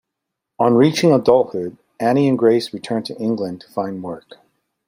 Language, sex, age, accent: English, male, 40-49, United States English